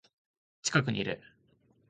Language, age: Japanese, 19-29